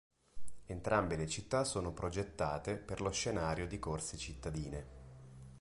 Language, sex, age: Italian, male, 19-29